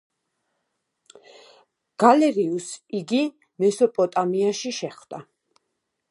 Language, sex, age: Georgian, female, 40-49